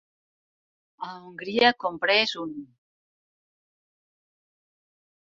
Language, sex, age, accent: Catalan, female, 50-59, aprenent (recent, des del castellà)